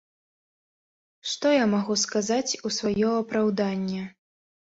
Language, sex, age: Belarusian, female, 19-29